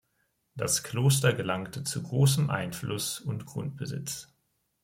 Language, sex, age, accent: German, male, 19-29, Deutschland Deutsch